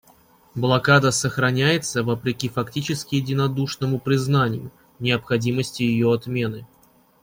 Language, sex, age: Russian, male, 30-39